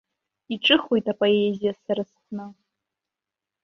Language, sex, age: Abkhazian, female, 19-29